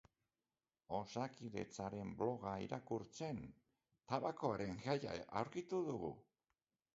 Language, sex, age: Basque, male, 50-59